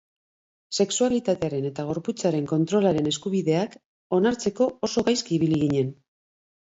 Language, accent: Basque, Mendebalekoa (Araba, Bizkaia, Gipuzkoako mendebaleko herri batzuk)